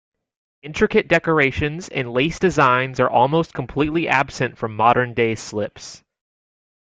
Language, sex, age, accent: English, male, 19-29, United States English